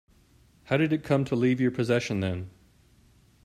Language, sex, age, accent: English, male, 30-39, United States English